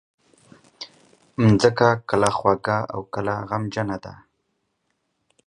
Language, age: Pashto, 30-39